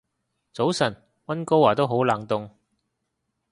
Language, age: Cantonese, 30-39